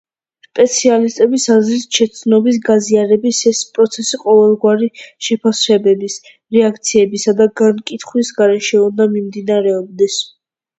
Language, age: Georgian, under 19